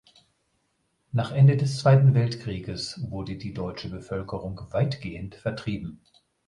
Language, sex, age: German, male, 50-59